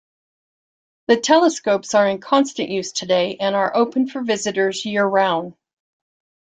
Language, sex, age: English, female, 60-69